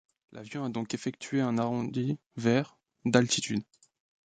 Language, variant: French, Français de métropole